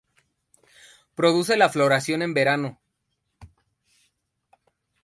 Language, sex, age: Spanish, male, 30-39